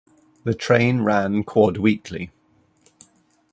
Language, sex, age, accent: English, male, 40-49, England English